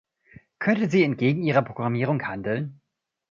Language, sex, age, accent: German, male, 30-39, Deutschland Deutsch